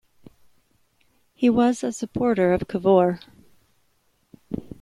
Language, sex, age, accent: English, female, 50-59, United States English